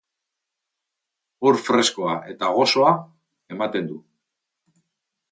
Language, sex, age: Basque, male, 40-49